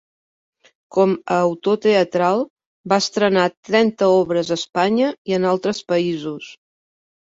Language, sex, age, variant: Catalan, female, 50-59, Central